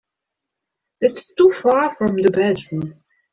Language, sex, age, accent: English, female, 50-59, Australian English